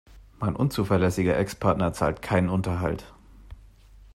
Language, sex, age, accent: German, male, 19-29, Deutschland Deutsch